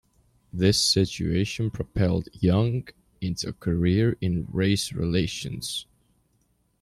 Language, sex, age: English, male, 19-29